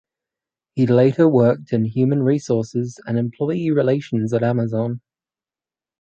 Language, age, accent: English, under 19, Australian English